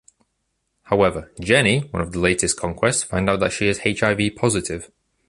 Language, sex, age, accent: English, male, under 19, England English